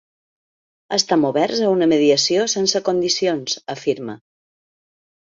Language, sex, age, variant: Catalan, female, 50-59, Balear